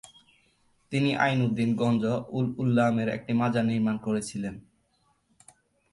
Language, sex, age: Bengali, male, 19-29